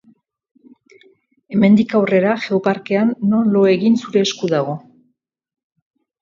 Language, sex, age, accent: Basque, female, 50-59, Erdialdekoa edo Nafarra (Gipuzkoa, Nafarroa)